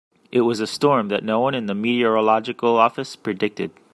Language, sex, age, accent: English, male, 30-39, United States English